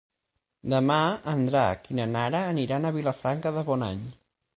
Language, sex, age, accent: Catalan, male, 19-29, central; nord-occidental